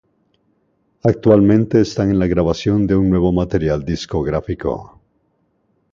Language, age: Spanish, 50-59